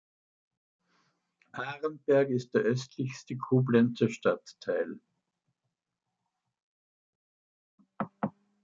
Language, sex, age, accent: German, male, 70-79, Österreichisches Deutsch